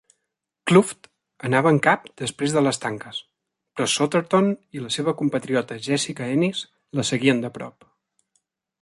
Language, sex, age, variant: Catalan, male, 19-29, Central